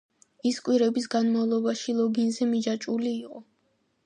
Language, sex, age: Georgian, female, under 19